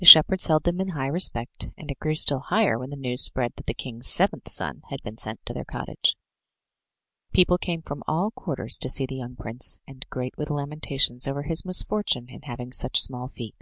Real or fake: real